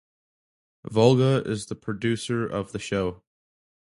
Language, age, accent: English, under 19, United States English